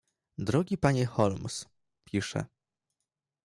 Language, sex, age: Polish, male, 19-29